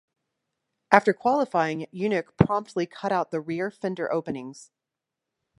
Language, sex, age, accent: English, female, 30-39, United States English